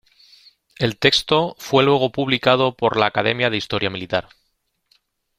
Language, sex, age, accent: Spanish, male, 30-39, España: Centro-Sur peninsular (Madrid, Toledo, Castilla-La Mancha)